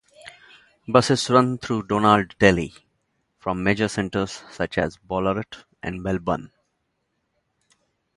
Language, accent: English, India and South Asia (India, Pakistan, Sri Lanka)